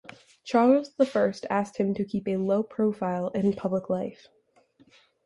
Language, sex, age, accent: English, female, under 19, United States English